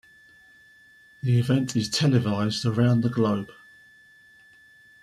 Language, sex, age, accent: English, male, 50-59, England English